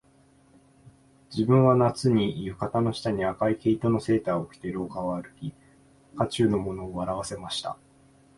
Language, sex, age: Japanese, male, 19-29